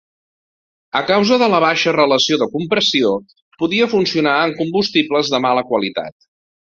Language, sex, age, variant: Catalan, male, 50-59, Central